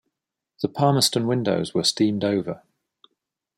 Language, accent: English, England English